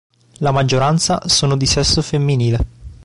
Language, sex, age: Italian, male, 19-29